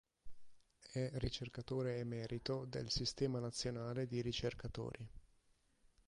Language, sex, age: Italian, male, 30-39